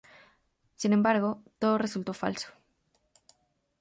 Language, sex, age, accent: Spanish, female, under 19, América central